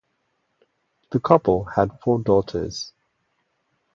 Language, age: English, 40-49